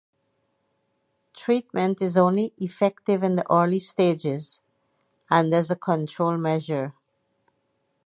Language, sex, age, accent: English, female, 50-59, England English